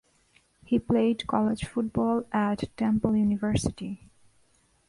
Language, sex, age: English, female, 19-29